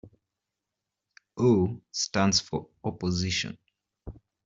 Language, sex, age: English, male, 30-39